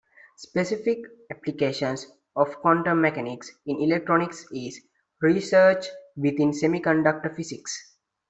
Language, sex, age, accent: English, male, 19-29, India and South Asia (India, Pakistan, Sri Lanka)